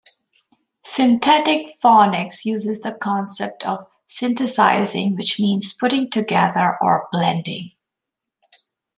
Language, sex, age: English, female, 50-59